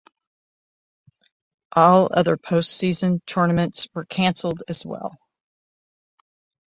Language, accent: English, United States English